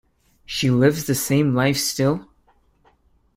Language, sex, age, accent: English, male, 19-29, United States English